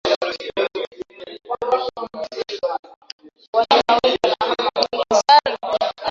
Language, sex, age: Swahili, female, 19-29